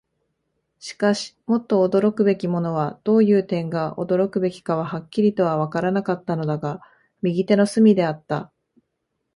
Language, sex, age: Japanese, female, 30-39